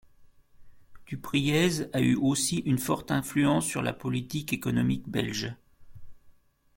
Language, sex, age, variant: French, male, 50-59, Français de métropole